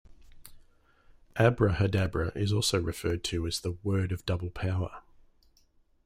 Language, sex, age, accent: English, male, 40-49, Australian English